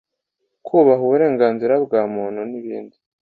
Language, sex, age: Kinyarwanda, male, under 19